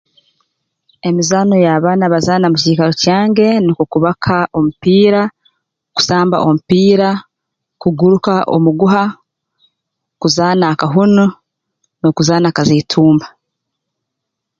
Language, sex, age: Tooro, female, 30-39